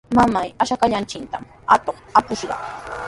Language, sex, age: Sihuas Ancash Quechua, female, 19-29